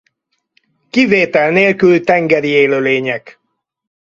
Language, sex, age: Hungarian, male, 60-69